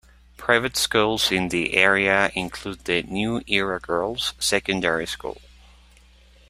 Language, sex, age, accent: English, male, 19-29, United States English